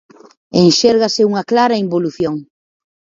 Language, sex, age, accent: Galician, female, 30-39, Atlántico (seseo e gheada)